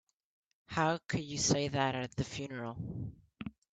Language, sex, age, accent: English, male, under 19, Canadian English